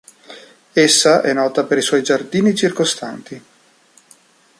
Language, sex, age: Italian, male, 40-49